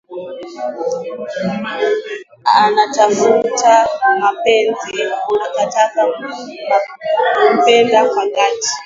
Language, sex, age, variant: Swahili, female, 19-29, Kiswahili cha Bara ya Kenya